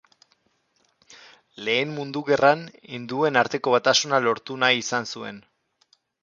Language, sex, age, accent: Basque, male, 30-39, Mendebalekoa (Araba, Bizkaia, Gipuzkoako mendebaleko herri batzuk)